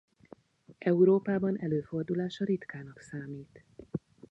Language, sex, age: Hungarian, female, 40-49